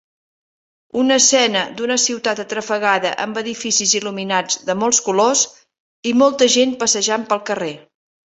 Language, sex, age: Catalan, female, 60-69